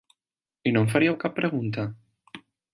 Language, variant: Catalan, Central